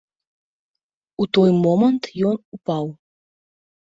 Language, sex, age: Belarusian, female, 30-39